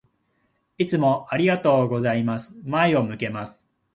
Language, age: Japanese, 19-29